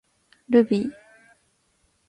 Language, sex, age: Japanese, female, 19-29